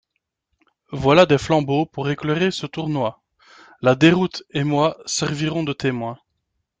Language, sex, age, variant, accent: French, male, 30-39, Français d'Europe, Français de Belgique